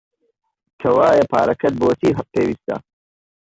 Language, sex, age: Central Kurdish, male, 30-39